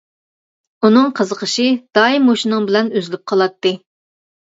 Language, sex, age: Uyghur, female, 40-49